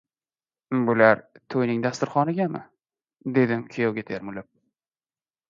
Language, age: Uzbek, 19-29